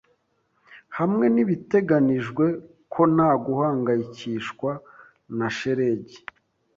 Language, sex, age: Kinyarwanda, male, 19-29